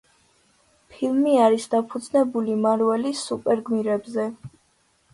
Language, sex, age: Georgian, female, under 19